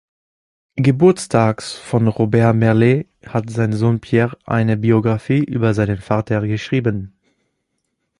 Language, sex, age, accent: German, male, 19-29, Deutschland Deutsch